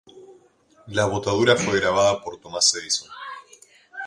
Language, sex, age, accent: Spanish, male, 19-29, Rioplatense: Argentina, Uruguay, este de Bolivia, Paraguay